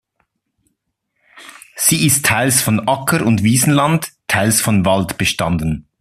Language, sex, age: German, male, 30-39